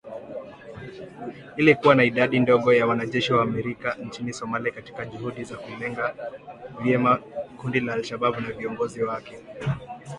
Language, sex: Swahili, male